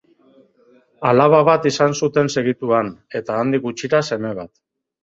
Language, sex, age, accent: Basque, male, 40-49, Mendebalekoa (Araba, Bizkaia, Gipuzkoako mendebaleko herri batzuk)